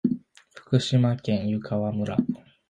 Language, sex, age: Japanese, male, under 19